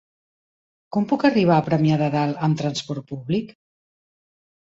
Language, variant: Catalan, Central